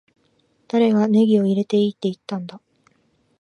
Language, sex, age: Japanese, female, 19-29